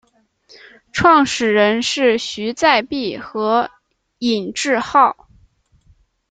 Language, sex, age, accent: Chinese, female, 19-29, 出生地：河南省